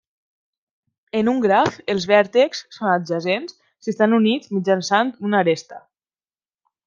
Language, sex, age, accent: Catalan, female, 19-29, valencià